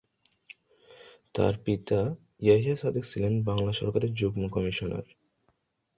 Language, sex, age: Bengali, male, under 19